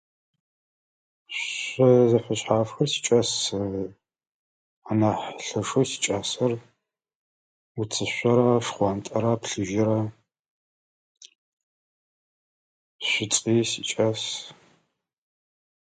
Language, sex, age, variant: Adyghe, male, 30-39, Адыгабзэ (Кирил, пстэумэ зэдыряе)